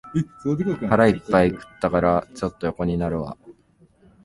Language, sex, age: Japanese, male, 19-29